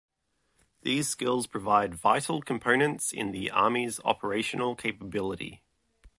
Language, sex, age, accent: English, male, 30-39, Australian English